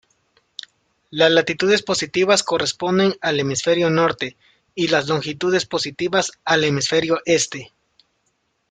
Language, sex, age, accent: Spanish, male, 30-39, América central